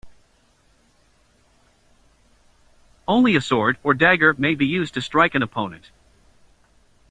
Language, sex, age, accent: English, male, 40-49, United States English